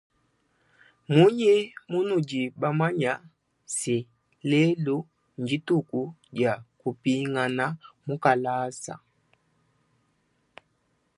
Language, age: Luba-Lulua, 19-29